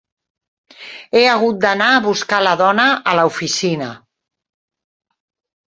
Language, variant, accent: Catalan, Central, Barceloní